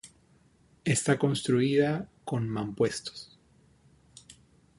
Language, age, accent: Spanish, 30-39, Andino-Pacífico: Colombia, Perú, Ecuador, oeste de Bolivia y Venezuela andina; Peru